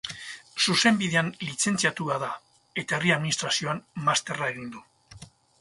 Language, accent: Basque, Mendebalekoa (Araba, Bizkaia, Gipuzkoako mendebaleko herri batzuk)